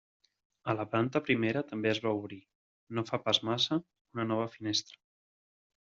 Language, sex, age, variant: Catalan, male, 19-29, Central